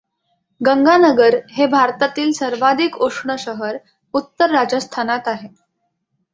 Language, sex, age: Marathi, female, under 19